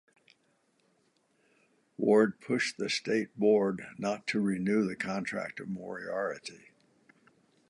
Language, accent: English, United States English